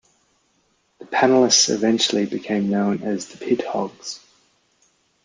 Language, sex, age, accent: English, male, 30-39, Australian English